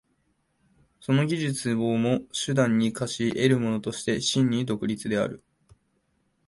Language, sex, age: Japanese, male, 19-29